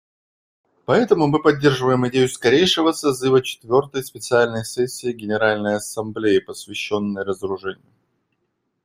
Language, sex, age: Russian, male, 19-29